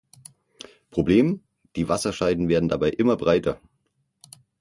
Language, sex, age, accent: German, male, 40-49, Deutschland Deutsch; Österreichisches Deutsch